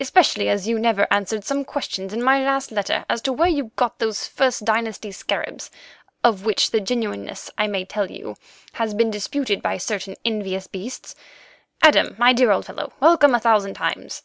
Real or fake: real